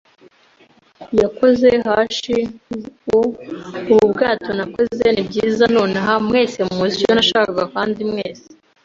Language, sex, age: Kinyarwanda, female, 19-29